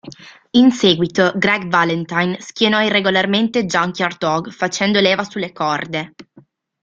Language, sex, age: Italian, female, 19-29